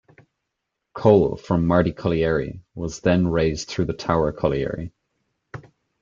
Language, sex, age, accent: English, male, 19-29, Irish English